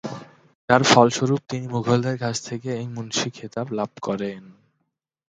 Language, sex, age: Bengali, male, 19-29